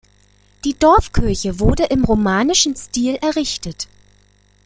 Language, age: German, 30-39